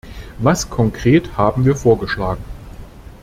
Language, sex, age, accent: German, male, 40-49, Deutschland Deutsch